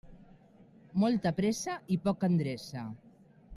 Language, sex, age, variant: Catalan, female, 50-59, Central